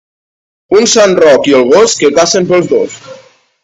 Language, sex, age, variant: Catalan, male, 19-29, Nord-Occidental